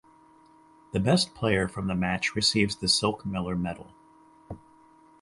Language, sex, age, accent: English, male, 50-59, United States English